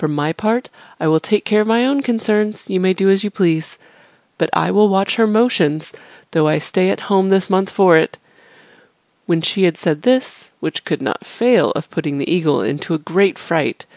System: none